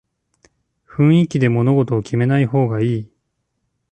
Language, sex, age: Japanese, male, 30-39